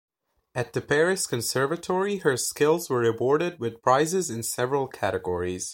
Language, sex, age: English, male, 19-29